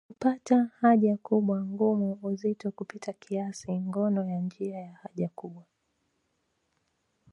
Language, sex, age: Swahili, female, 19-29